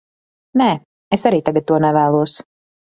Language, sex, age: Latvian, female, 19-29